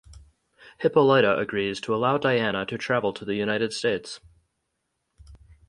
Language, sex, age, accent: English, male, 30-39, United States English